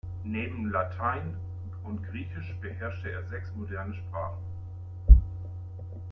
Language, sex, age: German, male, 50-59